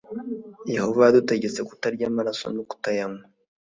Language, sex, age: Kinyarwanda, male, 19-29